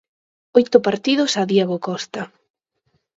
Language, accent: Galician, Central (gheada); Oriental (común en zona oriental)